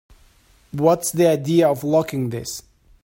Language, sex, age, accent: English, male, 40-49, England English